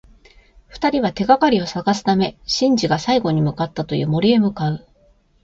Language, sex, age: Japanese, female, 50-59